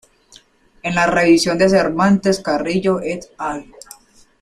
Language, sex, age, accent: Spanish, male, under 19, Andino-Pacífico: Colombia, Perú, Ecuador, oeste de Bolivia y Venezuela andina